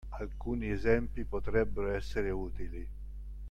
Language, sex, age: Italian, male, 60-69